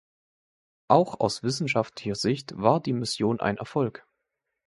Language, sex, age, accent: German, male, 19-29, Deutschland Deutsch